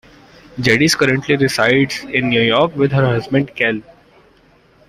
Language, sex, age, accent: English, male, under 19, India and South Asia (India, Pakistan, Sri Lanka)